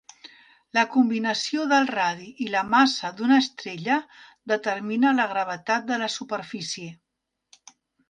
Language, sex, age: Catalan, female, 50-59